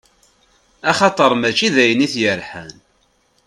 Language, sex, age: Kabyle, male, 30-39